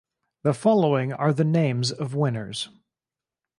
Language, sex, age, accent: English, male, 30-39, Canadian English